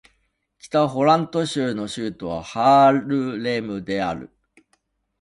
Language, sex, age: Japanese, male, 60-69